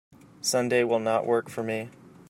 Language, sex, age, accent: English, male, 19-29, United States English